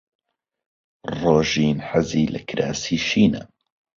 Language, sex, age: Central Kurdish, male, under 19